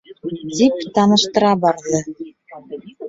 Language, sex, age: Bashkir, female, 30-39